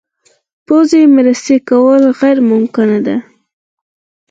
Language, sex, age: Pashto, female, under 19